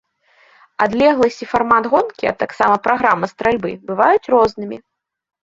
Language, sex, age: Belarusian, female, 19-29